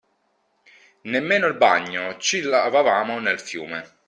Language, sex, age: Italian, male, 30-39